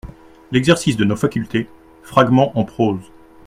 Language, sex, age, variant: French, male, 30-39, Français de métropole